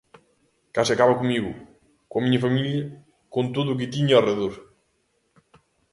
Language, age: Galician, 19-29